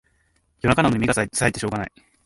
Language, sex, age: Japanese, male, under 19